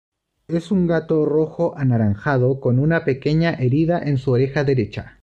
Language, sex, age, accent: Spanish, male, 19-29, Chileno: Chile, Cuyo